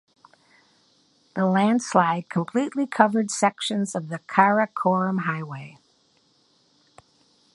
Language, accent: English, United States English